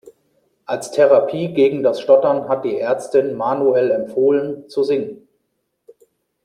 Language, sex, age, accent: German, male, 30-39, Deutschland Deutsch